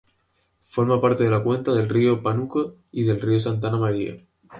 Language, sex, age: Spanish, male, 19-29